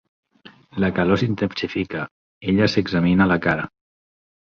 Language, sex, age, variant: Catalan, male, 30-39, Nord-Occidental